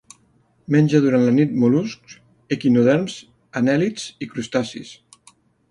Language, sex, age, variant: Catalan, male, 40-49, Nord-Occidental